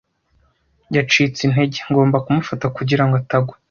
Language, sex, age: Kinyarwanda, male, under 19